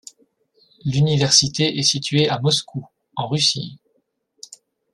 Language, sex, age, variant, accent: French, male, 30-39, Français d'Europe, Français de Belgique